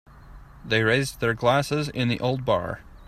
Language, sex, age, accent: English, male, 19-29, United States English